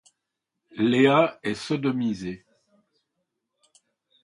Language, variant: French, Français de métropole